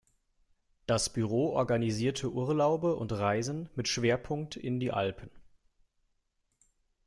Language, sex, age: German, male, 19-29